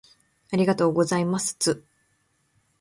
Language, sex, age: Japanese, female, 19-29